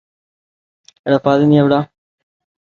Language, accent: English, United States English; Filipino; India and South Asia (India, Pakistan, Sri Lanka); West Indies and Bermuda (Bahamas, Bermuda, Jamaica, Trinidad)